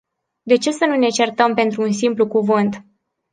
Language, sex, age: Romanian, female, 19-29